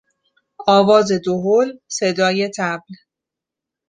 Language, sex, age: Persian, female, 30-39